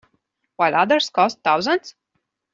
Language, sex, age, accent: English, female, 30-39, United States English